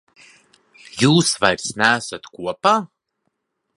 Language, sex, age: Latvian, male, 30-39